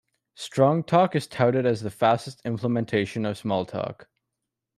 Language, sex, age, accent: English, male, under 19, Canadian English